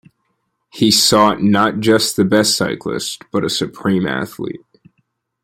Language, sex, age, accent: English, male, 19-29, United States English